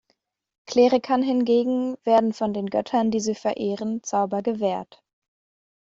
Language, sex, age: German, female, under 19